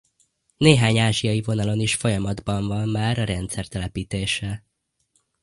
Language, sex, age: Hungarian, male, under 19